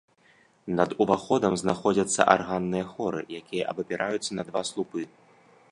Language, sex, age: Belarusian, male, 19-29